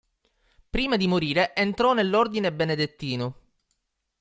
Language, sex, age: Italian, male, 19-29